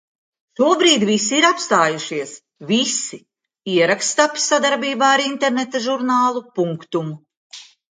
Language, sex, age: Latvian, female, 60-69